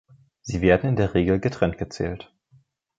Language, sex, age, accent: German, male, 19-29, Deutschland Deutsch